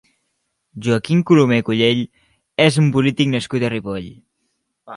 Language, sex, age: Catalan, male, 40-49